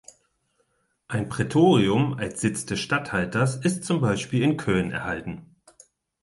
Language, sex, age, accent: German, male, 40-49, Deutschland Deutsch; Hochdeutsch